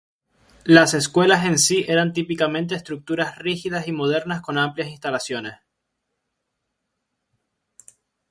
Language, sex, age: Spanish, male, 19-29